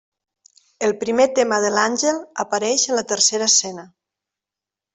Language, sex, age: Catalan, female, 50-59